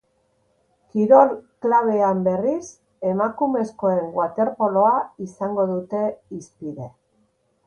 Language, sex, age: Basque, female, 60-69